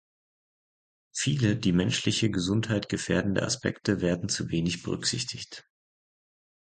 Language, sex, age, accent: German, male, 30-39, Deutschland Deutsch